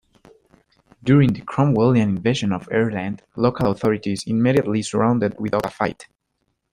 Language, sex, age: English, male, under 19